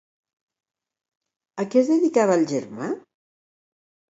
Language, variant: Catalan, Nord-Occidental